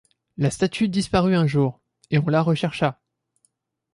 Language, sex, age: French, male, under 19